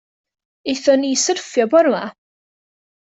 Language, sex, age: Welsh, female, under 19